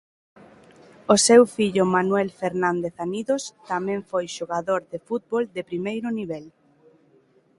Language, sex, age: Galician, female, 19-29